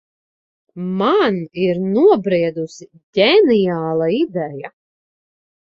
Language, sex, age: Latvian, female, 40-49